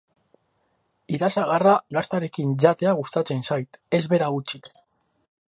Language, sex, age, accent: Basque, male, 19-29, Mendebalekoa (Araba, Bizkaia, Gipuzkoako mendebaleko herri batzuk)